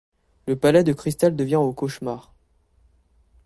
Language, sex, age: French, male, 19-29